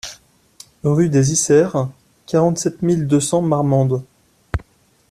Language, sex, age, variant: French, male, 19-29, Français de métropole